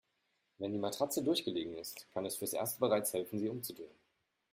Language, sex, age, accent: German, male, 30-39, Deutschland Deutsch